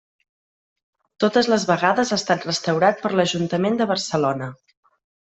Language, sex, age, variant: Catalan, female, 30-39, Central